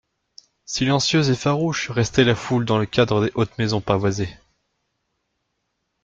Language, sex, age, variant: French, male, 19-29, Français de métropole